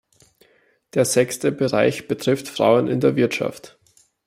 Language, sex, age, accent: German, male, 19-29, Österreichisches Deutsch